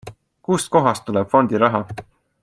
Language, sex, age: Estonian, male, 19-29